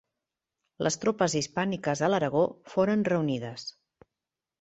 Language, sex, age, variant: Catalan, female, 40-49, Central